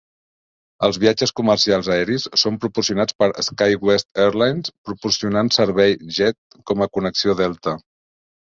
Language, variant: Catalan, Central